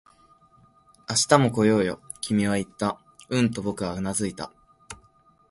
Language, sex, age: Japanese, male, under 19